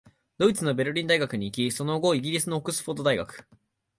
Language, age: Japanese, 19-29